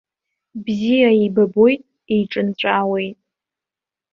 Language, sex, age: Abkhazian, female, 19-29